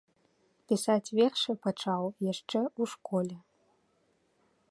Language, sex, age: Belarusian, female, 19-29